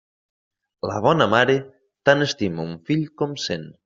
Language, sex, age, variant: Catalan, male, 19-29, Nord-Occidental